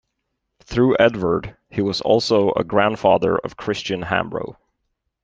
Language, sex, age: English, male, 30-39